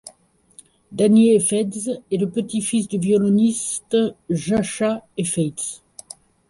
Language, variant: French, Français de métropole